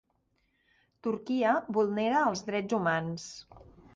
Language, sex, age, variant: Catalan, female, 50-59, Central